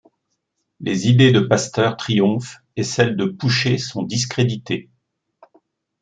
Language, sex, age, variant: French, male, 60-69, Français de métropole